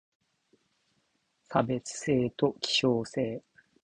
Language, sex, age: Japanese, male, 30-39